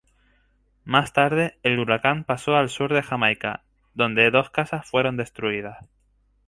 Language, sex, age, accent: Spanish, male, 19-29, España: Islas Canarias